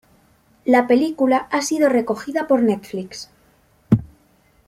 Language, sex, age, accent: Spanish, female, under 19, España: Norte peninsular (Asturias, Castilla y León, Cantabria, País Vasco, Navarra, Aragón, La Rioja, Guadalajara, Cuenca)